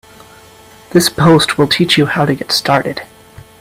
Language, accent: English, United States English